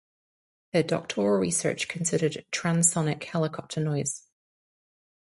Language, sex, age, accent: English, female, 30-39, England English